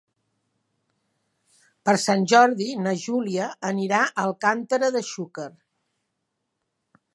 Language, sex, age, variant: Catalan, female, 60-69, Central